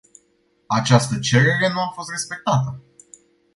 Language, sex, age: Romanian, male, 19-29